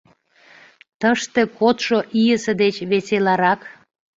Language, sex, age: Mari, female, 40-49